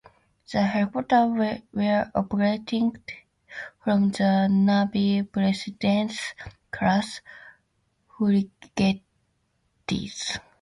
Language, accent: English, United States English